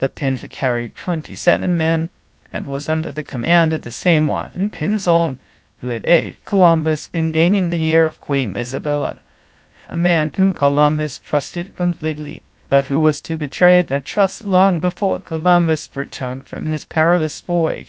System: TTS, GlowTTS